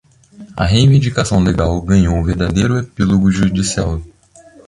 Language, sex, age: Portuguese, male, 19-29